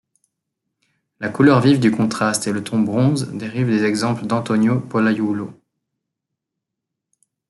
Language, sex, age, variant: French, male, 19-29, Français de métropole